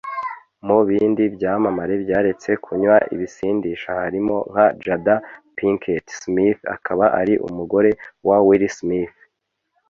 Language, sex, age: Kinyarwanda, male, 30-39